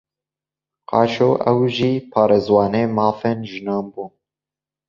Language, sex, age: Kurdish, male, 19-29